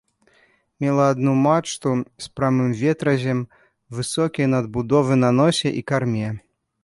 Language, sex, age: Belarusian, male, 30-39